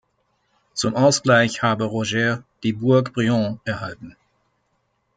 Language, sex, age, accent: German, male, 30-39, Deutschland Deutsch